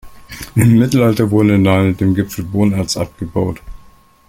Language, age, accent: German, 30-39, Österreichisches Deutsch